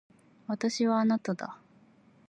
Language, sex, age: Japanese, female, 30-39